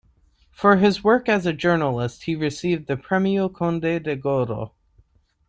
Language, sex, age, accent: English, male, 19-29, United States English